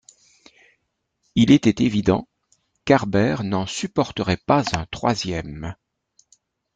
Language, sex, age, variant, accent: French, male, 60-69, Français d'Europe, Français de Belgique